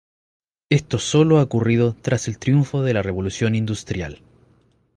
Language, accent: Spanish, Chileno: Chile, Cuyo